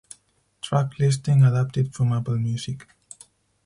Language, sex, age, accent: English, male, 19-29, United States English; England English